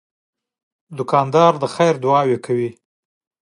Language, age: Pashto, 40-49